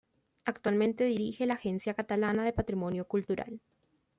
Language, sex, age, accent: Spanish, female, 19-29, Caribe: Cuba, Venezuela, Puerto Rico, República Dominicana, Panamá, Colombia caribeña, México caribeño, Costa del golfo de México